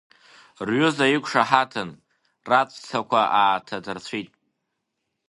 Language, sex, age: Abkhazian, male, under 19